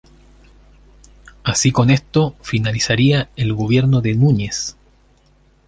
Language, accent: Spanish, Chileno: Chile, Cuyo